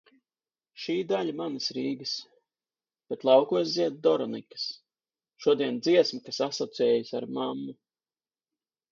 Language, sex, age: Latvian, male, 40-49